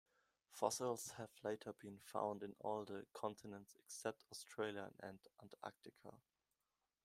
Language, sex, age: English, male, 19-29